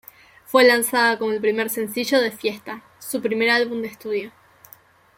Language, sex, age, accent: Spanish, female, 19-29, Rioplatense: Argentina, Uruguay, este de Bolivia, Paraguay